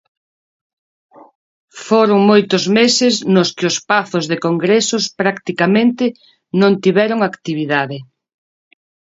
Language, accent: Galician, Normativo (estándar)